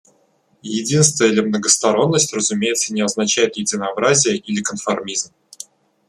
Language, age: Russian, 19-29